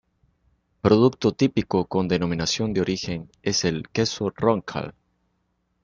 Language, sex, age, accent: Spanish, male, 19-29, Caribe: Cuba, Venezuela, Puerto Rico, República Dominicana, Panamá, Colombia caribeña, México caribeño, Costa del golfo de México